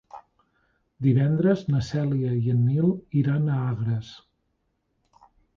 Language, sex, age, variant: Catalan, male, 40-49, Nord-Occidental